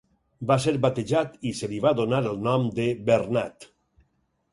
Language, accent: Catalan, valencià